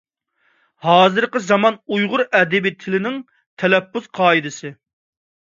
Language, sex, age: Uyghur, male, 30-39